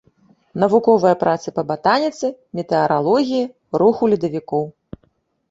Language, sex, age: Belarusian, female, 30-39